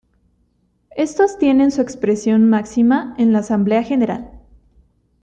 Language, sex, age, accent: Spanish, female, 19-29, México